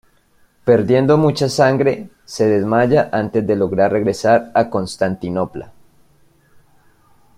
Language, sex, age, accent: Spanish, male, 19-29, Andino-Pacífico: Colombia, Perú, Ecuador, oeste de Bolivia y Venezuela andina